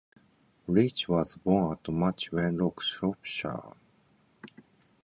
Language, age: English, 50-59